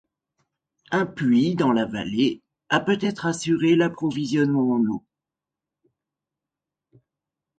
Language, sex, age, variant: French, male, 50-59, Français de métropole